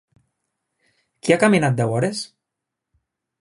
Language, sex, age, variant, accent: Catalan, male, 30-39, Nord-Occidental, nord-occidental